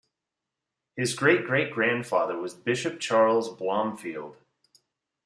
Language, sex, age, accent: English, male, 30-39, United States English